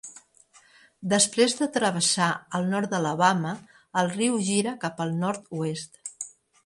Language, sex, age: Catalan, female, 60-69